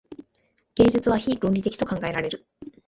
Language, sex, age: Japanese, male, 19-29